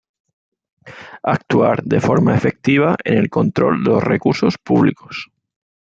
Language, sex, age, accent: Spanish, male, 40-49, España: Sur peninsular (Andalucia, Extremadura, Murcia)